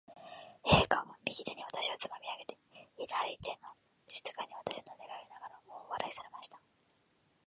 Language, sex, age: Japanese, female, 19-29